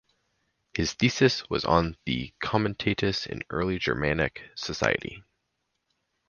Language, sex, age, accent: English, male, 19-29, United States English